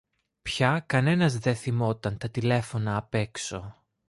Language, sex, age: Greek, male, 19-29